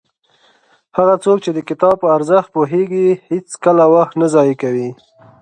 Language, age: Pashto, 19-29